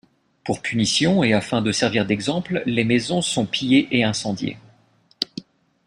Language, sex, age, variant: French, male, 30-39, Français de métropole